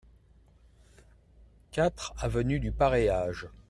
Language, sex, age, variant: French, male, 50-59, Français de métropole